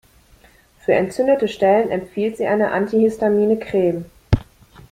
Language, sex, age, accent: German, female, 30-39, Deutschland Deutsch